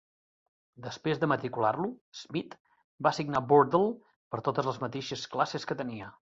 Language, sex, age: Catalan, male, 40-49